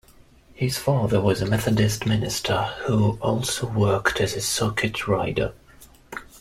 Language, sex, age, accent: English, male, 30-39, England English